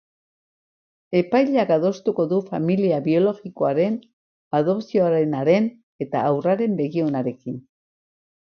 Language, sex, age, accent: Basque, female, 70-79, Mendebalekoa (Araba, Bizkaia, Gipuzkoako mendebaleko herri batzuk)